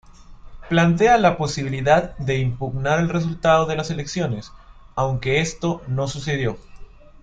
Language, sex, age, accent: Spanish, male, 30-39, Andino-Pacífico: Colombia, Perú, Ecuador, oeste de Bolivia y Venezuela andina